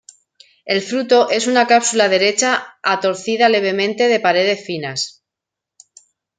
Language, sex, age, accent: Spanish, female, 40-49, España: Centro-Sur peninsular (Madrid, Toledo, Castilla-La Mancha)